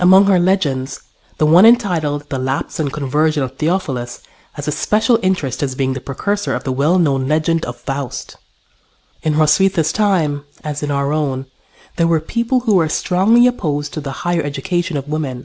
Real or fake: real